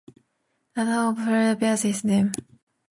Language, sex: English, female